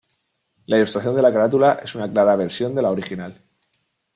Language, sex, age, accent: Spanish, male, 19-29, España: Sur peninsular (Andalucia, Extremadura, Murcia)